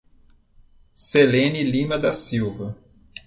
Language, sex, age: Portuguese, male, 50-59